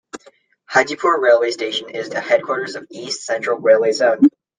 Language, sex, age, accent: English, male, under 19, United States English